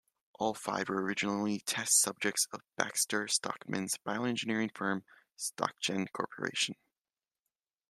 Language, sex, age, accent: English, male, 19-29, United States English